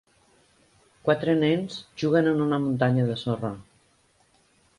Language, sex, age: Catalan, female, 50-59